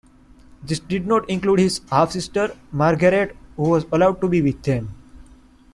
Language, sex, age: English, male, 19-29